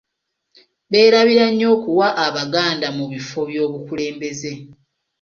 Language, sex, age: Ganda, female, 30-39